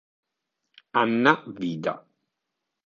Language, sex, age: Italian, male, 40-49